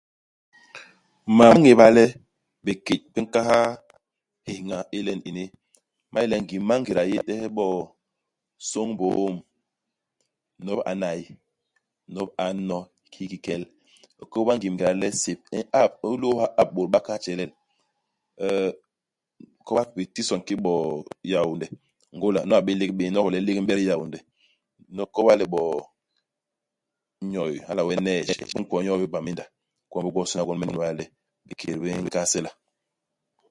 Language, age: Basaa, 40-49